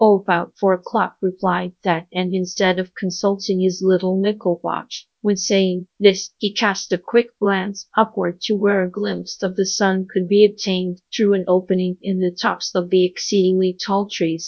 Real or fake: fake